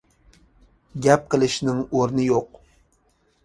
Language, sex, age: Uyghur, male, 30-39